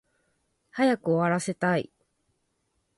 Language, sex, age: Japanese, female, 30-39